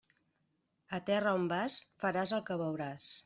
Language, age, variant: Catalan, 50-59, Central